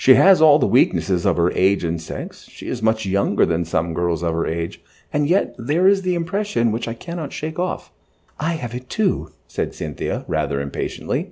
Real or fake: real